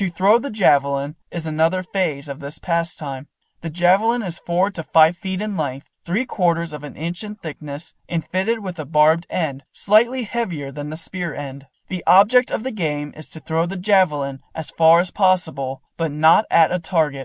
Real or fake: real